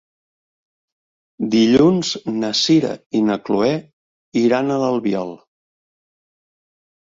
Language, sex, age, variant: Catalan, male, 50-59, Central